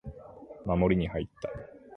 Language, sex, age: Japanese, male, 19-29